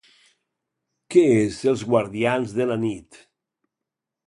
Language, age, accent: Catalan, 70-79, valencià